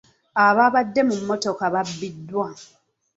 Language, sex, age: Ganda, female, 30-39